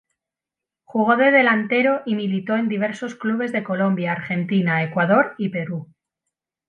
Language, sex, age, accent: Spanish, female, 40-49, España: Centro-Sur peninsular (Madrid, Toledo, Castilla-La Mancha)